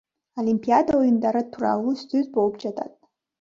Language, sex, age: Kyrgyz, female, 30-39